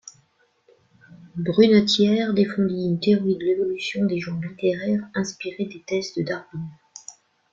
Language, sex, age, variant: French, female, 40-49, Français de métropole